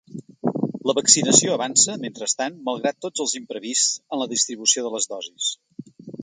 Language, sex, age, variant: Catalan, male, 60-69, Central